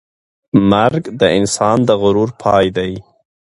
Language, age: Pashto, 30-39